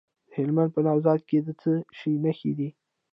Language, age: Pashto, 19-29